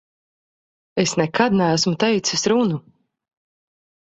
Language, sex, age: Latvian, female, 40-49